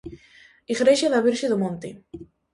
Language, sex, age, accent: Galician, female, 19-29, Atlántico (seseo e gheada)